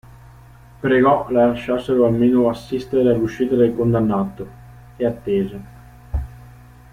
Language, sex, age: Italian, male, 19-29